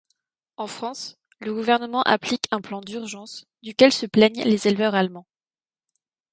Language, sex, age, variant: French, female, 19-29, Français de métropole